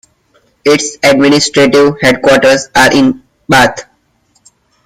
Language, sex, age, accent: English, male, 19-29, India and South Asia (India, Pakistan, Sri Lanka)